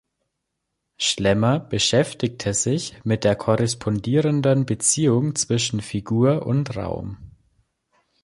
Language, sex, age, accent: German, male, under 19, Deutschland Deutsch